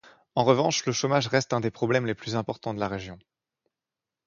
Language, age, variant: French, 19-29, Français de métropole